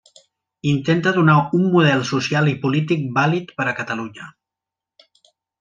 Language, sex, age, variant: Catalan, male, 40-49, Central